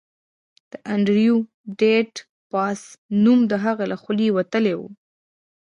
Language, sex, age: Pashto, female, 19-29